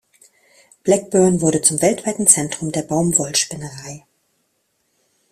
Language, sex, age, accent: German, female, 30-39, Deutschland Deutsch